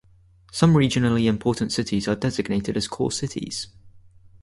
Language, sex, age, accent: English, male, 19-29, England English